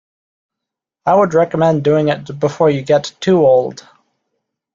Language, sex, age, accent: English, male, 19-29, Canadian English